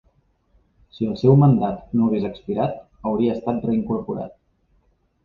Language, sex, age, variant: Catalan, male, 30-39, Central